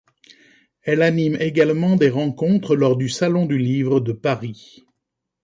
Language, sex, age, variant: French, male, 50-59, Français de métropole